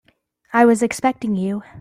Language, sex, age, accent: English, female, under 19, United States English